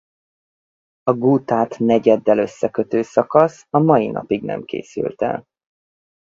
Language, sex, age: Hungarian, male, 30-39